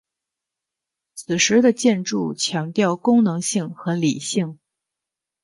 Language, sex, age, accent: Chinese, male, 19-29, 出生地：北京市